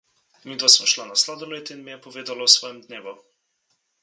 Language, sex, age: Slovenian, male, 19-29